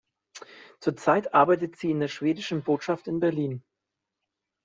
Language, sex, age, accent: German, male, 30-39, Deutschland Deutsch